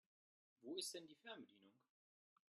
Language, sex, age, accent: German, male, 30-39, Deutschland Deutsch